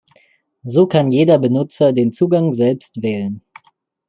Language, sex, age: German, male, 19-29